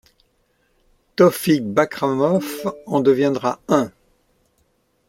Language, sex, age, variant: French, male, 70-79, Français de métropole